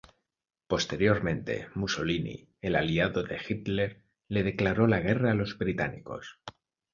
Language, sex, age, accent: Spanish, male, 30-39, España: Centro-Sur peninsular (Madrid, Toledo, Castilla-La Mancha)